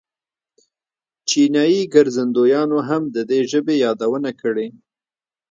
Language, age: Pashto, 30-39